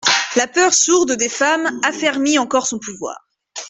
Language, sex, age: French, female, 19-29